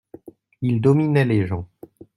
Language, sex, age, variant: French, male, 19-29, Français de métropole